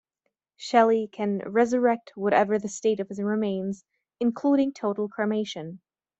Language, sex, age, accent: English, female, 19-29, United States English